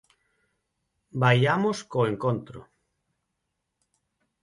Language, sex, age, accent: Galician, male, 40-49, Neofalante